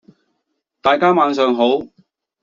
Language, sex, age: Cantonese, male, 40-49